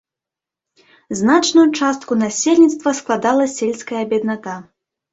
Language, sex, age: Belarusian, female, 19-29